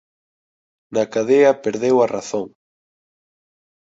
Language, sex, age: Galician, male, 30-39